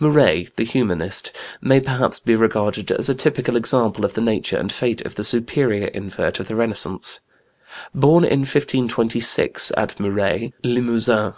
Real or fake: real